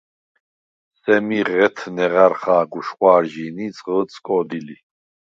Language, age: Svan, 30-39